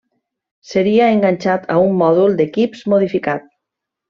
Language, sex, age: Catalan, female, 40-49